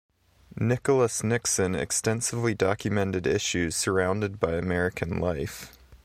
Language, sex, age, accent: English, male, 19-29, United States English